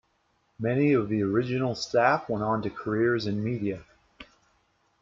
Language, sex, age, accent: English, male, 40-49, United States English